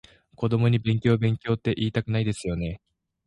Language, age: Japanese, 19-29